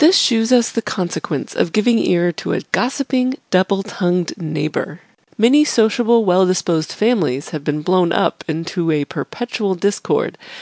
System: none